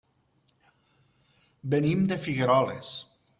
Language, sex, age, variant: Catalan, male, 40-49, Nord-Occidental